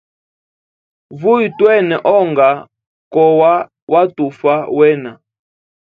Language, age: Hemba, 19-29